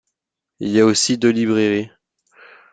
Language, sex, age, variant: French, male, under 19, Français de métropole